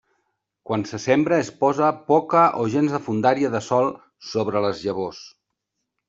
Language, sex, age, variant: Catalan, male, 50-59, Central